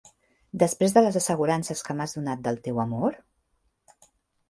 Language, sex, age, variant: Catalan, female, 40-49, Central